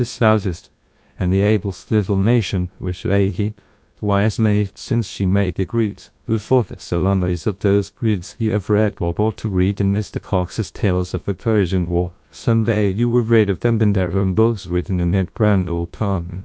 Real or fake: fake